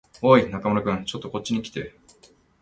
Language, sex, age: Japanese, male, 30-39